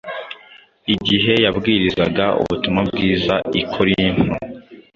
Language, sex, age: Kinyarwanda, male, under 19